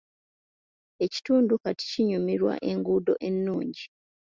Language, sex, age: Ganda, female, 30-39